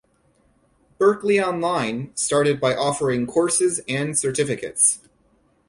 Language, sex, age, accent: English, male, 19-29, United States English